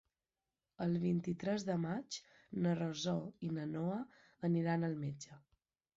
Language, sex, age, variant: Catalan, female, 30-39, Balear